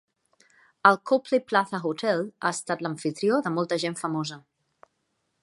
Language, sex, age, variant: Catalan, female, 40-49, Central